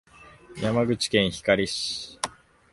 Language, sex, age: Japanese, male, 19-29